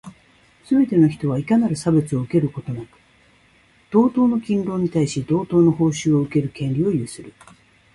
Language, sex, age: Japanese, female, 60-69